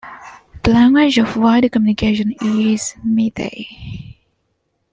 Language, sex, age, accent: English, female, 19-29, India and South Asia (India, Pakistan, Sri Lanka)